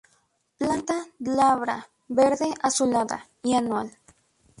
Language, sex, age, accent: Spanish, female, 19-29, México